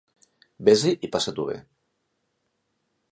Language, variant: Catalan, Central